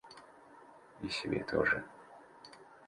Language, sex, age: Russian, male, 19-29